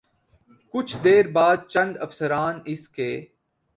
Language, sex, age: Urdu, male, 19-29